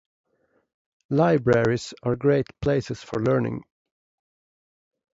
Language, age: English, 40-49